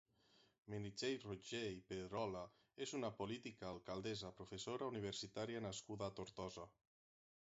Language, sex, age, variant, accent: Catalan, male, 30-39, Valencià meridional, central; valencià